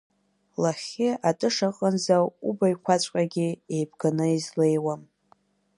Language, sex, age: Abkhazian, female, under 19